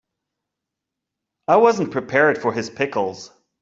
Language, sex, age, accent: English, male, 30-39, United States English